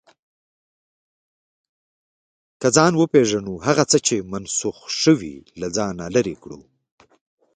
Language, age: Pashto, 50-59